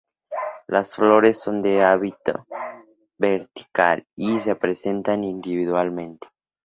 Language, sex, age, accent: Spanish, male, under 19, México